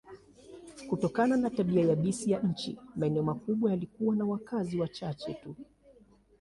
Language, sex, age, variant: Swahili, male, 30-39, Kiswahili cha Bara ya Tanzania